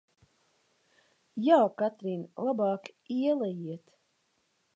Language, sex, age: Latvian, male, under 19